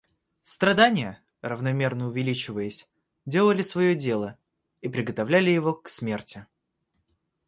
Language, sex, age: Russian, male, under 19